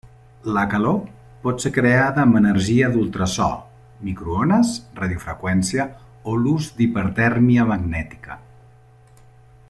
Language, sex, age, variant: Catalan, male, 40-49, Central